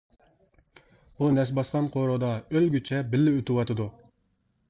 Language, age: Uyghur, 30-39